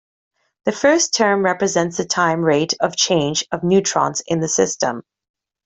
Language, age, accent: English, 30-39, England English